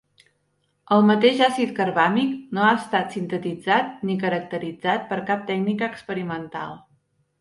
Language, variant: Catalan, Central